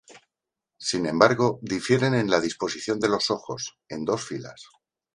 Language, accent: Spanish, España: Centro-Sur peninsular (Madrid, Toledo, Castilla-La Mancha)